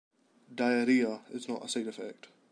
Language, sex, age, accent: English, male, 19-29, Scottish English